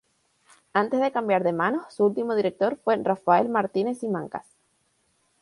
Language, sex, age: Spanish, female, 19-29